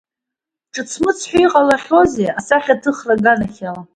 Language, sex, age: Abkhazian, female, 30-39